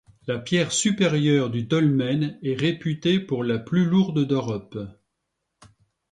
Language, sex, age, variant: French, male, 60-69, Français de métropole